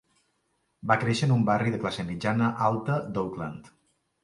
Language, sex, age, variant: Catalan, male, 50-59, Balear